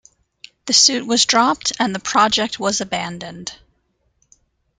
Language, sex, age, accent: English, female, 50-59, United States English